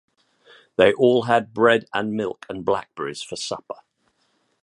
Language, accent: English, England English